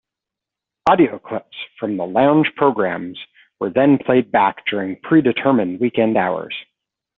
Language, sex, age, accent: English, male, 40-49, Canadian English